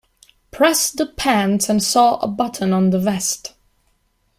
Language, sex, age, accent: English, female, 30-39, United States English